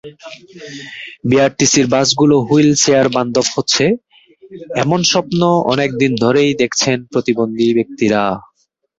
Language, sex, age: Bengali, male, 19-29